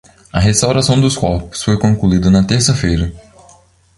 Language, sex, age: Portuguese, male, 19-29